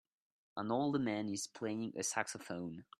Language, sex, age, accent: English, male, under 19, United States English